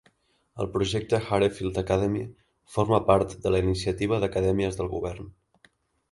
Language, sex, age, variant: Catalan, male, 19-29, Central